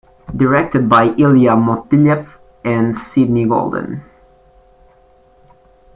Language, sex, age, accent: English, male, under 19, England English